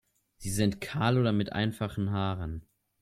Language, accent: German, Deutschland Deutsch